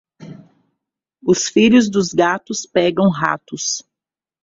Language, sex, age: Portuguese, female, 40-49